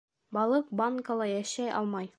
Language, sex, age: Bashkir, female, under 19